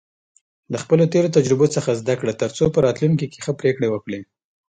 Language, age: Pashto, 19-29